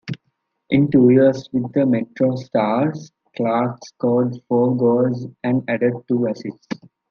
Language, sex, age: English, male, under 19